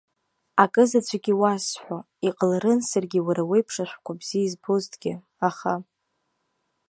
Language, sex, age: Abkhazian, female, under 19